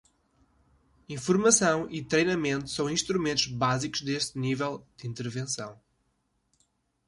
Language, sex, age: Portuguese, male, 19-29